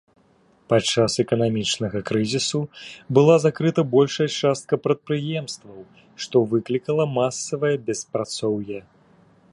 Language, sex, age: Belarusian, male, 40-49